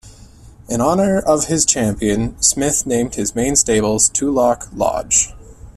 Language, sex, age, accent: English, male, 19-29, Canadian English